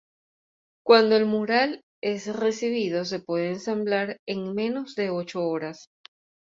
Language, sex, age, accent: Spanish, female, 30-39, Caribe: Cuba, Venezuela, Puerto Rico, República Dominicana, Panamá, Colombia caribeña, México caribeño, Costa del golfo de México